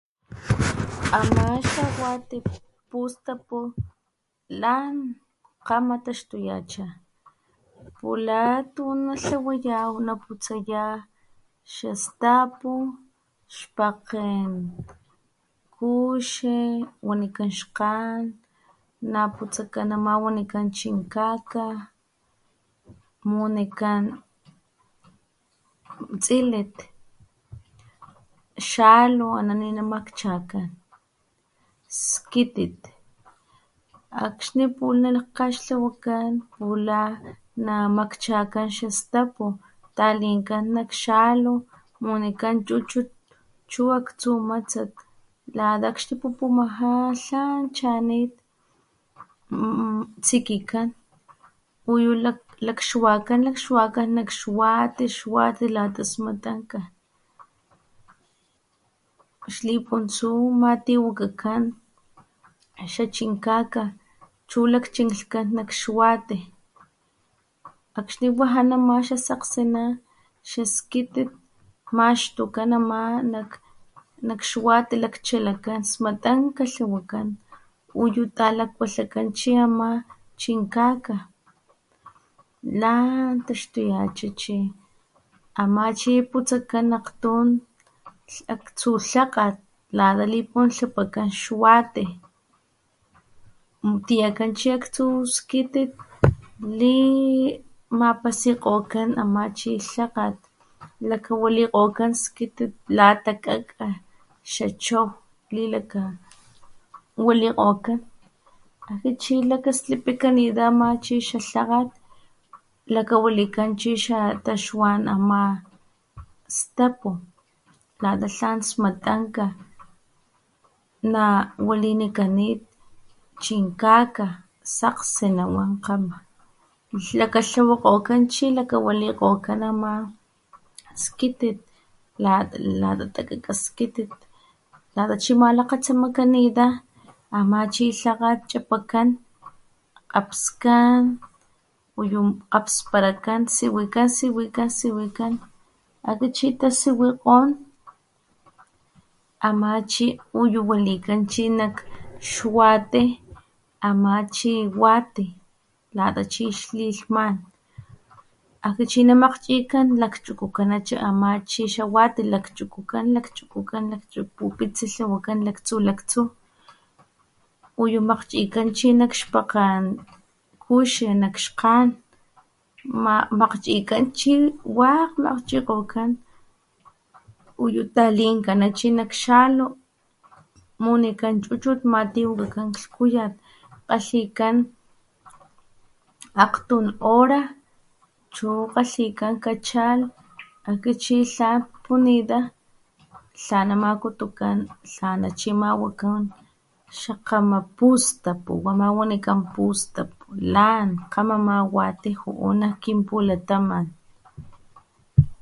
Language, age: Papantla Totonac, 30-39